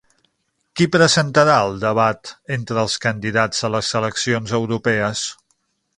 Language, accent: Catalan, central; septentrional